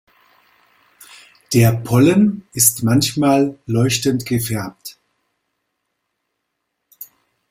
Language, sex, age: German, male, 40-49